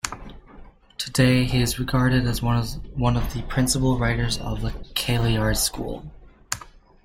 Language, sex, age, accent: English, male, 19-29, United States English